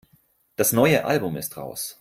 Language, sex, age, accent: German, male, 19-29, Deutschland Deutsch